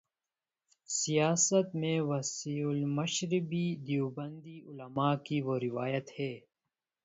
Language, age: Urdu, 19-29